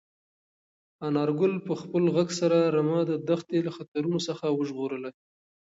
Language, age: Pashto, 19-29